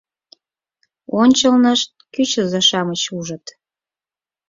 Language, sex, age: Mari, female, 40-49